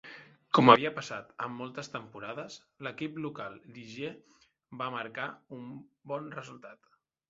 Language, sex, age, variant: Catalan, male, 30-39, Central